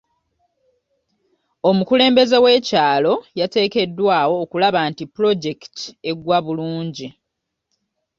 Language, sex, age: Ganda, female, 30-39